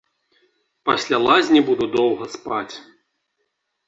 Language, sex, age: Belarusian, male, 30-39